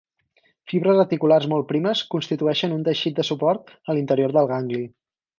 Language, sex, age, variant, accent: Catalan, male, 19-29, Central, central